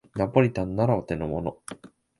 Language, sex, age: Japanese, male, 19-29